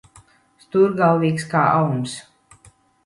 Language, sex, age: Latvian, female, 50-59